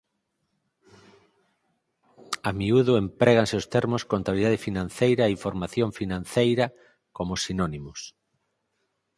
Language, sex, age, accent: Galician, male, 50-59, Central (gheada)